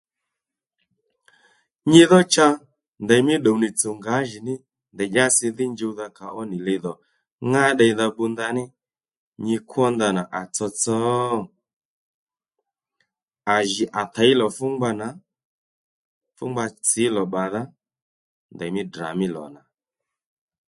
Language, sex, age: Lendu, male, 30-39